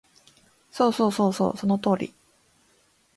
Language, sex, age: Japanese, female, 19-29